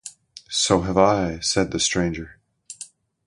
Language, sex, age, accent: English, male, 60-69, United States English